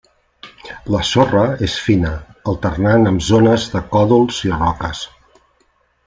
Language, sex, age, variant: Catalan, male, 60-69, Central